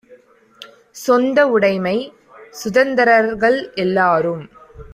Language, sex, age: Tamil, female, 19-29